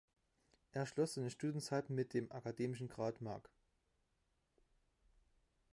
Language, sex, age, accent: German, male, 19-29, Deutschland Deutsch